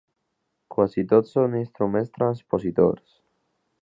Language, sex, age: Catalan, male, under 19